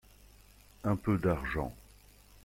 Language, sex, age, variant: French, male, 50-59, Français de métropole